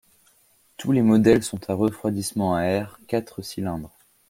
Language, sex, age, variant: French, male, under 19, Français de métropole